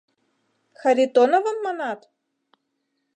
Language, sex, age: Mari, female, 30-39